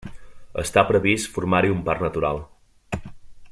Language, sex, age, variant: Catalan, male, 30-39, Central